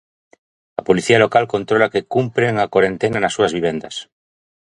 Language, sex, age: Galician, male, 40-49